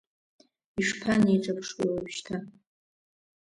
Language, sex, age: Abkhazian, female, under 19